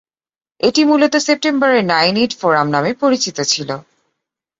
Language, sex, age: Bengali, female, 30-39